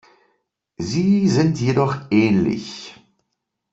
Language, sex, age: German, male, 40-49